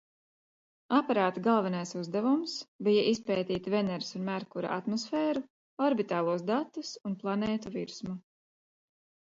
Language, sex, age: Latvian, female, 40-49